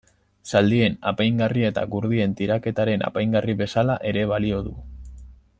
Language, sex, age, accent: Basque, male, 19-29, Mendebalekoa (Araba, Bizkaia, Gipuzkoako mendebaleko herri batzuk)